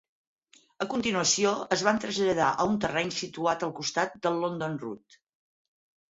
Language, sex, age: Catalan, female, 50-59